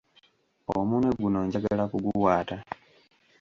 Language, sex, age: Ganda, male, 19-29